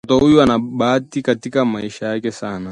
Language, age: Swahili, 19-29